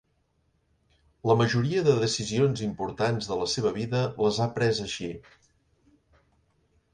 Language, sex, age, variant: Catalan, male, 50-59, Central